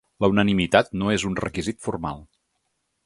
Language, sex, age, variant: Catalan, male, 30-39, Nord-Occidental